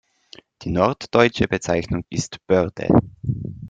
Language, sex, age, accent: German, male, 19-29, Österreichisches Deutsch